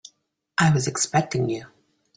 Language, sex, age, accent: English, female, 40-49, United States English